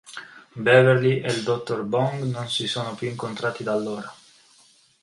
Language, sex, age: Italian, male, 19-29